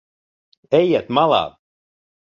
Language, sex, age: Latvian, male, 30-39